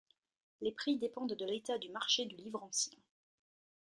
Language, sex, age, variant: French, female, 19-29, Français de métropole